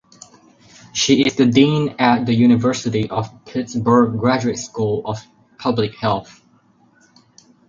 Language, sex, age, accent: English, male, under 19, United States English